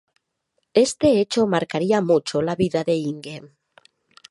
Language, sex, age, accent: Spanish, female, 30-39, España: Norte peninsular (Asturias, Castilla y León, Cantabria, País Vasco, Navarra, Aragón, La Rioja, Guadalajara, Cuenca)